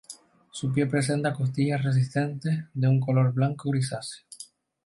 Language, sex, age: Spanish, male, 19-29